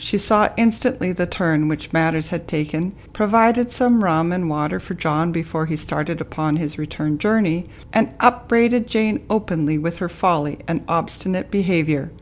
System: none